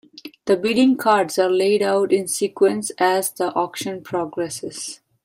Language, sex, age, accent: English, female, 30-39, India and South Asia (India, Pakistan, Sri Lanka)